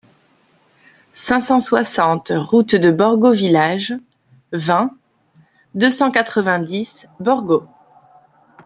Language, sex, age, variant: French, female, 40-49, Français de métropole